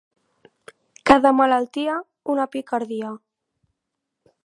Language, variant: Catalan, Central